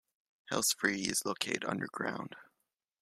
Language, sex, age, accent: English, male, 19-29, United States English